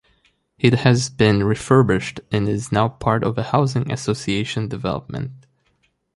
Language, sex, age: English, male, 19-29